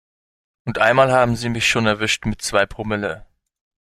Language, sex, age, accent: German, male, 19-29, Deutschland Deutsch